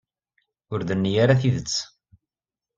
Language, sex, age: Kabyle, male, 40-49